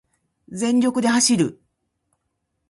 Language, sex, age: Japanese, female, 50-59